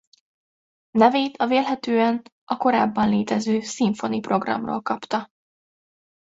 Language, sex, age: Hungarian, female, 19-29